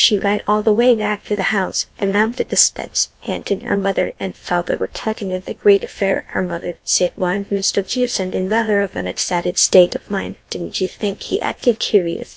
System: TTS, GlowTTS